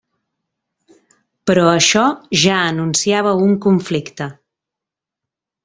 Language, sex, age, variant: Catalan, female, 40-49, Central